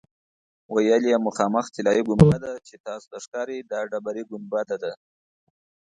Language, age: Pashto, 30-39